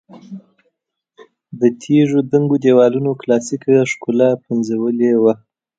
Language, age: Pashto, 19-29